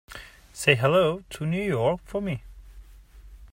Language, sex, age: English, male, 30-39